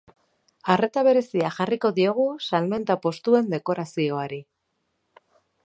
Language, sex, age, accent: Basque, female, 30-39, Mendebalekoa (Araba, Bizkaia, Gipuzkoako mendebaleko herri batzuk)